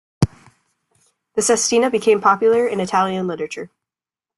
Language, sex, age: English, female, under 19